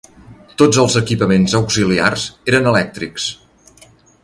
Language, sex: Catalan, male